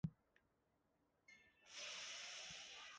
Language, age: English, under 19